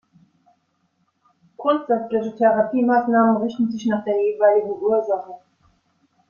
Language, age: German, 50-59